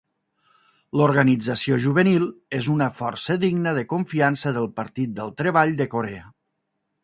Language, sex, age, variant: Catalan, male, 40-49, Nord-Occidental